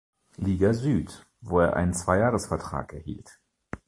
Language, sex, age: German, male, 40-49